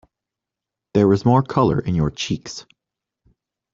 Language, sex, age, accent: English, male, 19-29, United States English